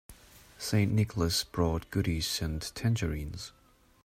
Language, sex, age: English, male, 19-29